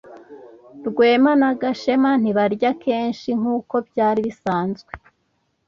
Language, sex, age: Kinyarwanda, female, 19-29